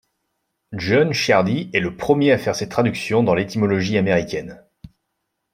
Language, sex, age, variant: French, male, 19-29, Français de métropole